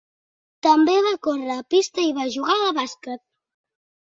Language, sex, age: Catalan, female, 30-39